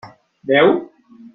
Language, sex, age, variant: Catalan, male, 60-69, Central